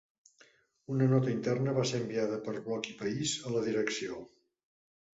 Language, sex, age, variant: Catalan, male, 60-69, Central